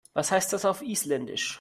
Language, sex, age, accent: German, male, 19-29, Deutschland Deutsch